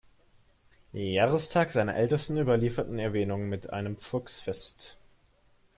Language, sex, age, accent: German, male, 19-29, Deutschland Deutsch